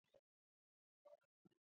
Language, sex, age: Georgian, male, under 19